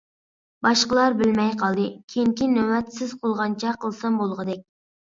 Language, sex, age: Uyghur, female, under 19